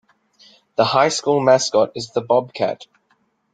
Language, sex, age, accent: English, male, 19-29, England English